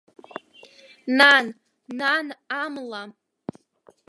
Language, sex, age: Abkhazian, female, under 19